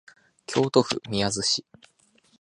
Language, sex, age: Japanese, male, 19-29